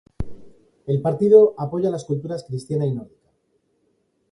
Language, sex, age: Spanish, male, 40-49